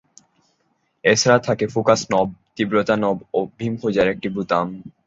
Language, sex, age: Bengali, male, under 19